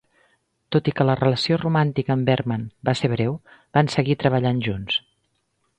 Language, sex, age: Catalan, female, 50-59